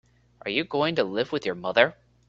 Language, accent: English, United States English